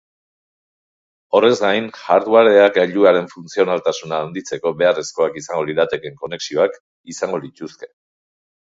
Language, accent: Basque, Erdialdekoa edo Nafarra (Gipuzkoa, Nafarroa)